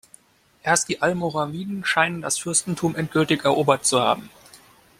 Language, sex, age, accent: German, male, 19-29, Deutschland Deutsch